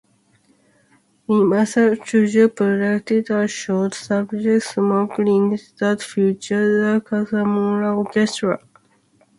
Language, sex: English, female